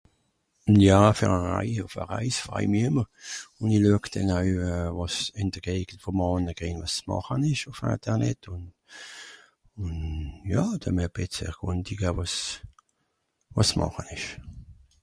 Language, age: Swiss German, 60-69